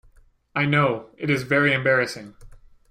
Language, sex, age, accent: English, male, 19-29, Canadian English